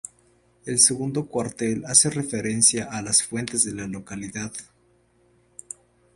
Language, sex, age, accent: Spanish, male, 19-29, México